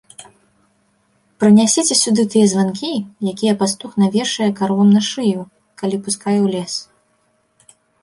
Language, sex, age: Belarusian, female, 19-29